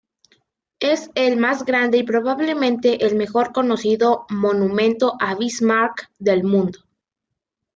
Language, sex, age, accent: Spanish, female, under 19, México